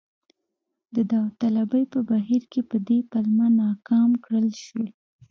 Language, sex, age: Pashto, female, 19-29